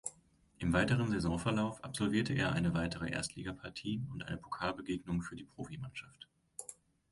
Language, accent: German, Deutschland Deutsch